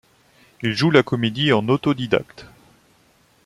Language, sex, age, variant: French, male, 19-29, Français de métropole